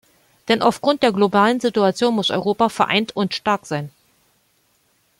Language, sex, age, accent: German, female, 50-59, Deutschland Deutsch